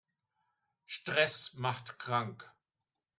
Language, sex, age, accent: German, male, 60-69, Deutschland Deutsch